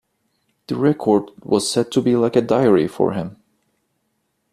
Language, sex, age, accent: English, male, 19-29, United States English